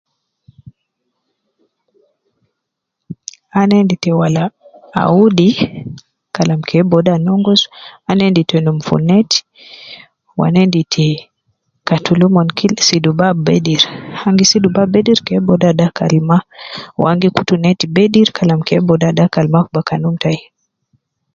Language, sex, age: Nubi, female, 30-39